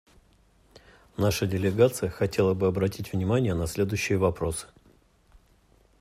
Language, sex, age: Russian, male, 40-49